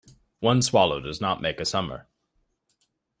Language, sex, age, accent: English, male, 19-29, Canadian English